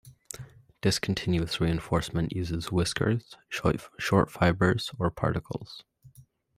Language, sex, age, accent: English, male, under 19, Canadian English